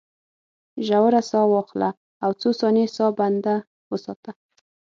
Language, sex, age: Pashto, female, 19-29